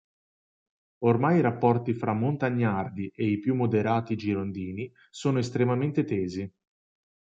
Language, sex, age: Italian, male, 30-39